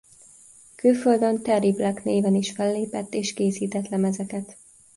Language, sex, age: Hungarian, female, 19-29